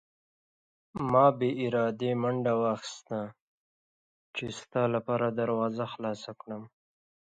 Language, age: Pashto, 19-29